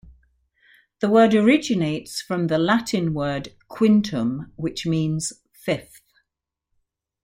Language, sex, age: English, female, 60-69